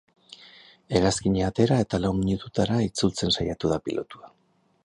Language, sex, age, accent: Basque, male, 50-59, Erdialdekoa edo Nafarra (Gipuzkoa, Nafarroa)